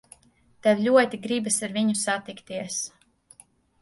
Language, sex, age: Latvian, female, 19-29